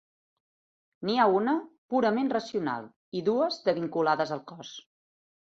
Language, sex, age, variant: Catalan, female, 40-49, Central